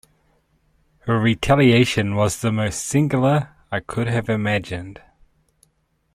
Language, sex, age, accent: English, male, 30-39, New Zealand English